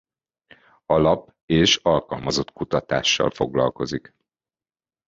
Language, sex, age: Hungarian, male, 40-49